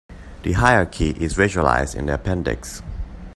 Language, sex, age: English, male, 19-29